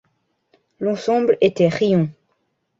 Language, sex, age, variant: French, male, under 19, Français de métropole